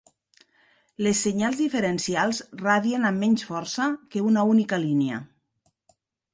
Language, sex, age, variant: Catalan, female, 50-59, Nord-Occidental